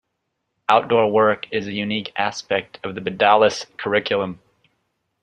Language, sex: English, male